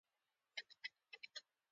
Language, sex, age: Pashto, female, 19-29